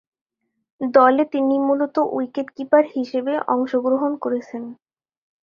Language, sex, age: Bengali, female, 19-29